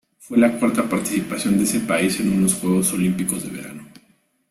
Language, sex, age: Spanish, male, 40-49